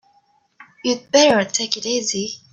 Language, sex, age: English, female, under 19